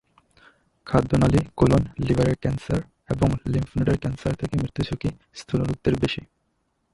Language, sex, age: Bengali, male, 19-29